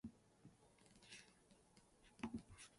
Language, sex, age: English, female, 30-39